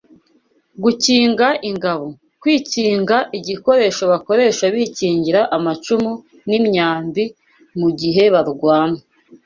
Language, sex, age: Kinyarwanda, female, 19-29